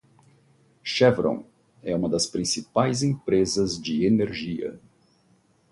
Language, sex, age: Portuguese, male, 50-59